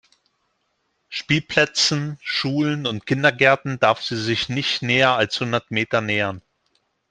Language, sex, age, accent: German, male, 40-49, Deutschland Deutsch